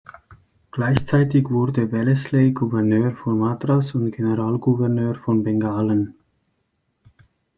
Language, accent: German, Schweizerdeutsch